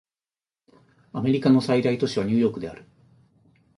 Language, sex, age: Japanese, male, 50-59